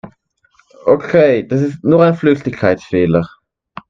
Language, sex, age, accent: German, male, under 19, Schweizerdeutsch